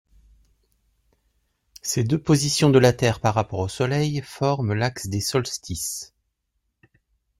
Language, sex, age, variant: French, male, 40-49, Français de métropole